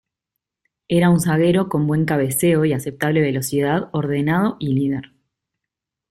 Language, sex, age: Spanish, female, 30-39